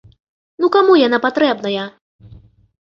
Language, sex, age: Belarusian, female, 19-29